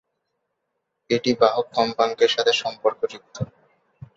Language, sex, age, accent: Bengali, male, 19-29, Bangladeshi